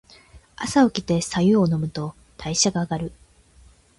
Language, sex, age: Japanese, female, 19-29